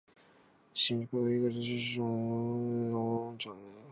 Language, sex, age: Japanese, male, 19-29